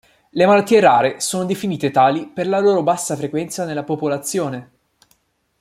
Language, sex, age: Italian, male, 19-29